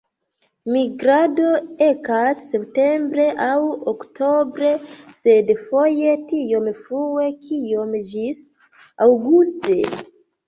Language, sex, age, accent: Esperanto, female, 19-29, Internacia